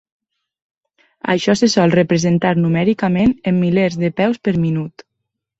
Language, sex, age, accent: Catalan, female, 19-29, valencià